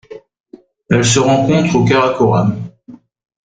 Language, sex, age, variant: French, male, 19-29, Français de métropole